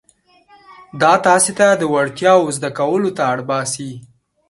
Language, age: Pashto, 19-29